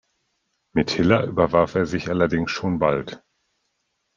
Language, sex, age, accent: German, male, 40-49, Deutschland Deutsch